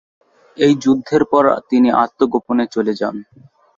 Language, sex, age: Bengali, male, under 19